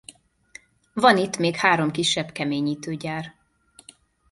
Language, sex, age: Hungarian, female, 40-49